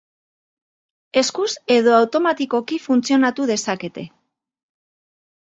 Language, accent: Basque, Mendebalekoa (Araba, Bizkaia, Gipuzkoako mendebaleko herri batzuk)